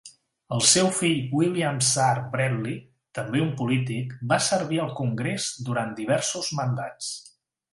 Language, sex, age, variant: Catalan, male, 40-49, Central